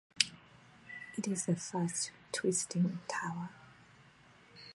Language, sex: English, female